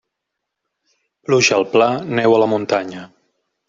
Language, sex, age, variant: Catalan, male, 40-49, Central